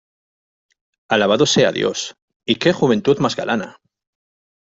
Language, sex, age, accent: Spanish, male, 40-49, España: Norte peninsular (Asturias, Castilla y León, Cantabria, País Vasco, Navarra, Aragón, La Rioja, Guadalajara, Cuenca)